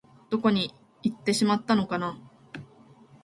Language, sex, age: Japanese, female, 19-29